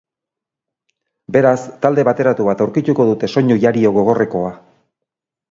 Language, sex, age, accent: Basque, male, 60-69, Erdialdekoa edo Nafarra (Gipuzkoa, Nafarroa)